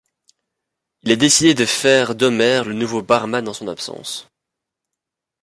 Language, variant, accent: French, Français d'Europe, Français de Belgique